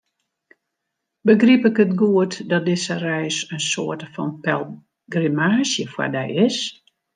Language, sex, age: Western Frisian, female, 60-69